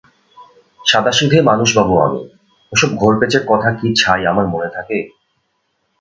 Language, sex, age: Bengali, male, 19-29